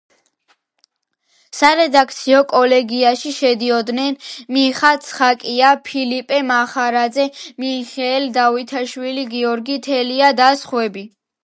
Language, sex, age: Georgian, female, under 19